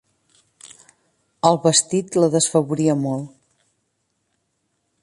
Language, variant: Catalan, Central